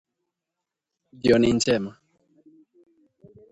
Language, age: Swahili, 19-29